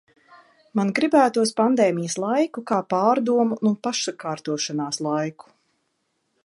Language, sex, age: Latvian, female, 40-49